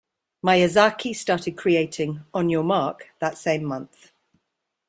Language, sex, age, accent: English, female, 40-49, England English